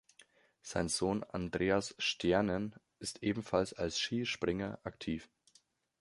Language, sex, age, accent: German, male, 19-29, Deutschland Deutsch